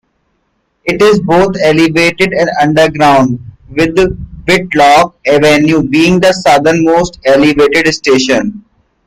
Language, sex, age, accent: English, male, under 19, India and South Asia (India, Pakistan, Sri Lanka)